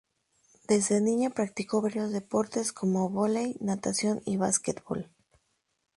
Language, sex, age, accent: Spanish, female, 30-39, México